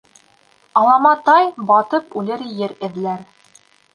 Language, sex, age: Bashkir, female, 19-29